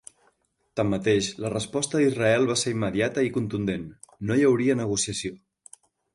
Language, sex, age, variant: Catalan, male, 30-39, Central